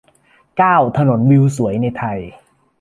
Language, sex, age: Thai, male, 19-29